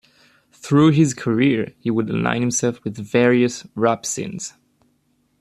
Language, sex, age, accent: English, male, 19-29, United States English